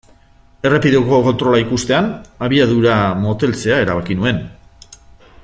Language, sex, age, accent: Basque, male, 50-59, Mendebalekoa (Araba, Bizkaia, Gipuzkoako mendebaleko herri batzuk)